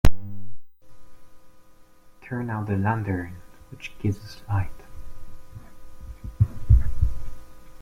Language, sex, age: English, male, 30-39